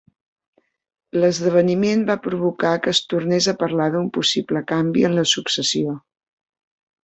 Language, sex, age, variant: Catalan, female, 50-59, Central